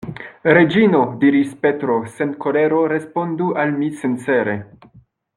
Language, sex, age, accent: Esperanto, male, 19-29, Internacia